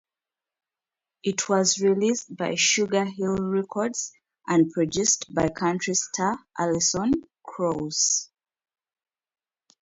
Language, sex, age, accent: English, female, 30-39, United States English